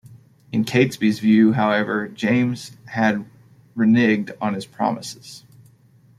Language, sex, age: English, male, 30-39